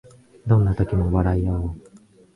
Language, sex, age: Japanese, male, 19-29